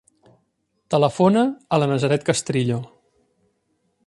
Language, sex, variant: Catalan, male, Central